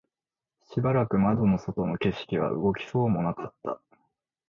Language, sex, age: Japanese, male, 19-29